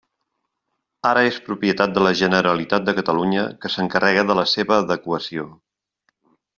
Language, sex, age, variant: Catalan, male, 50-59, Central